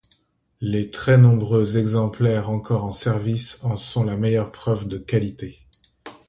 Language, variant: French, Français d'Europe